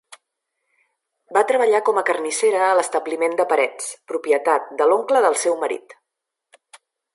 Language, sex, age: Catalan, female, 40-49